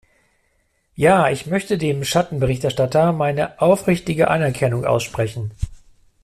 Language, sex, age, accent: German, male, 40-49, Deutschland Deutsch